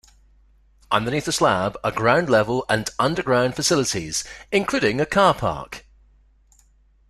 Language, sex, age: English, male, 40-49